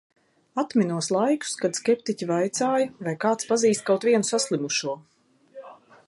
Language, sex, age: Latvian, female, 40-49